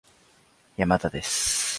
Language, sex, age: Japanese, male, 19-29